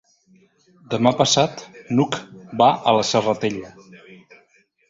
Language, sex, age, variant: Catalan, male, 50-59, Central